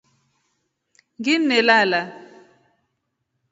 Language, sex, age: Rombo, female, 30-39